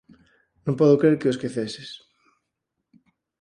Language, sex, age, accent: Galician, male, 30-39, Normativo (estándar)